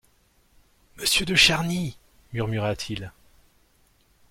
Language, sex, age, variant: French, male, 30-39, Français de métropole